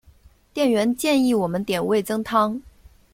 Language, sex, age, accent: Chinese, female, 30-39, 出生地：上海市